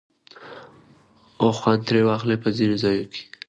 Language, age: Pashto, 19-29